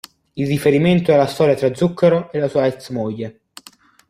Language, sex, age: Italian, male, under 19